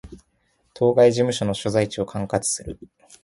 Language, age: Japanese, 19-29